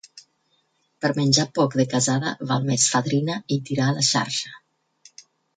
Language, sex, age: Catalan, female, 50-59